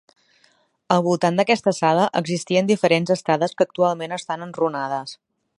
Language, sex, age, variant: Catalan, female, 30-39, Nord-Occidental